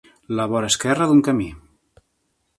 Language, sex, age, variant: Catalan, male, 40-49, Nord-Occidental